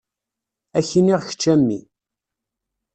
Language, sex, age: Kabyle, male, 30-39